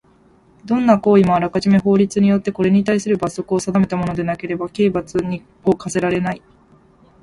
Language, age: Japanese, 19-29